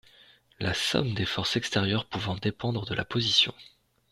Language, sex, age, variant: French, male, 30-39, Français de métropole